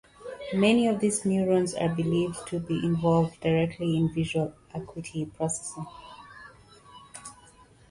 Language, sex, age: English, female, 30-39